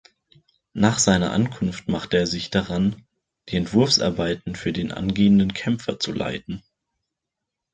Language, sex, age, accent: German, male, 19-29, Deutschland Deutsch